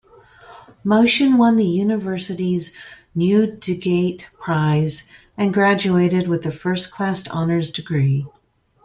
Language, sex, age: English, female, 40-49